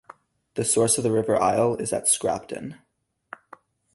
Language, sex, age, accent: English, male, 19-29, United States English